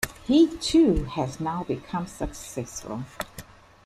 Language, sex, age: English, female, 50-59